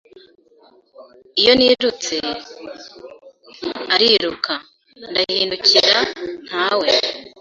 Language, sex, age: Kinyarwanda, female, 19-29